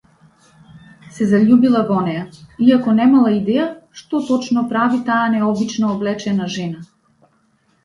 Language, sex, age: Macedonian, female, 40-49